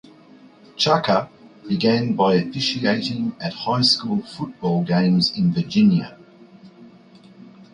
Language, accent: English, Australian English